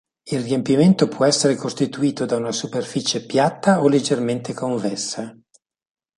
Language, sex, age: Italian, male, 60-69